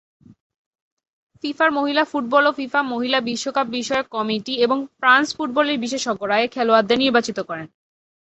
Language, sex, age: Bengali, female, 19-29